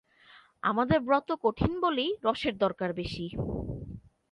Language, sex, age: Bengali, female, 19-29